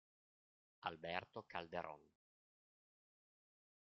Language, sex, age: Italian, male, 50-59